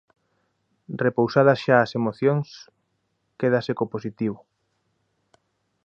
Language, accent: Galician, Oriental (común en zona oriental)